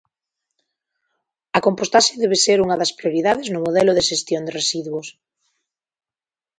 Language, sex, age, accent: Galician, female, 30-39, Central (gheada)